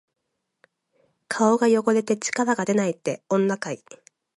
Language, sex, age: Japanese, female, 19-29